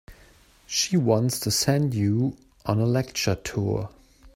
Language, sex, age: English, male, 40-49